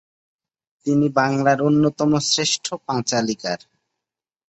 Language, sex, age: Bengali, male, 30-39